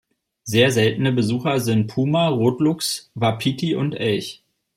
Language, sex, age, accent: German, male, 30-39, Deutschland Deutsch